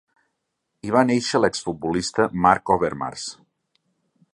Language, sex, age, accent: Catalan, male, 40-49, gironí